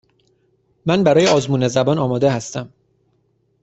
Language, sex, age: Persian, male, 19-29